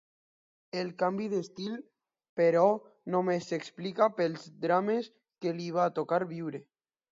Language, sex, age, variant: Catalan, male, under 19, Alacantí